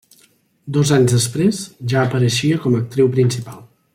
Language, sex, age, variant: Catalan, male, 19-29, Central